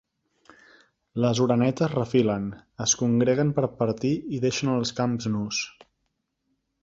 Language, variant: Catalan, Central